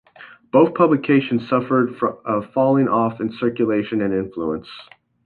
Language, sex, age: English, male, 19-29